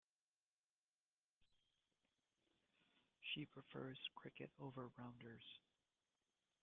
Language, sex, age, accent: English, male, 30-39, United States English